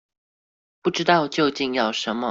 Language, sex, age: Chinese, female, 19-29